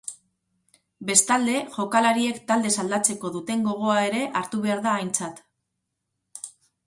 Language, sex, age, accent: Basque, female, 40-49, Mendebalekoa (Araba, Bizkaia, Gipuzkoako mendebaleko herri batzuk)